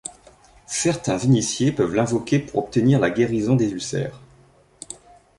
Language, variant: French, Français de métropole